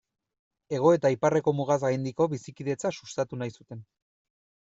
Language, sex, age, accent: Basque, male, 30-39, Erdialdekoa edo Nafarra (Gipuzkoa, Nafarroa)